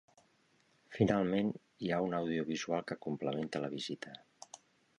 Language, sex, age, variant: Catalan, male, 50-59, Central